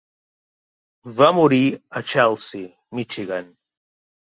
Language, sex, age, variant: Catalan, male, 30-39, Balear